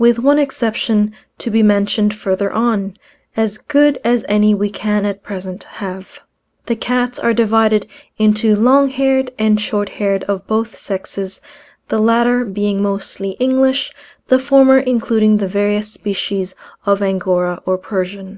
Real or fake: real